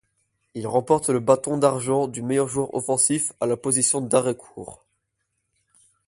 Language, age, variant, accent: French, under 19, Français d'Europe, Français de Belgique